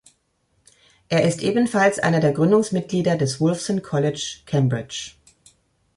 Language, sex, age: German, female, 40-49